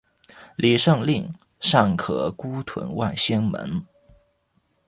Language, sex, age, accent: Chinese, male, 19-29, 出生地：福建省